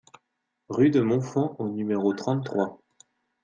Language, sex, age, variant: French, male, 19-29, Français de métropole